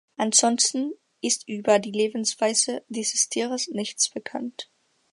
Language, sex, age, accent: German, female, under 19, Deutschland Deutsch